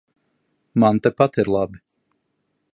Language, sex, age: Latvian, male, 30-39